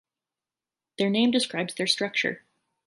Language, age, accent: English, 30-39, United States English